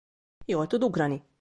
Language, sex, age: Hungarian, female, 19-29